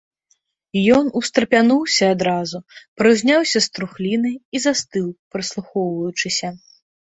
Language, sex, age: Belarusian, female, 30-39